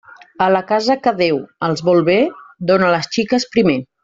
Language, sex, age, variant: Catalan, female, 40-49, Central